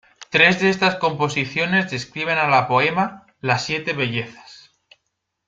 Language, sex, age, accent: Spanish, male, 19-29, España: Centro-Sur peninsular (Madrid, Toledo, Castilla-La Mancha)